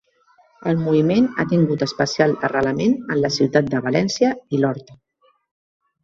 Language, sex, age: Catalan, female, 30-39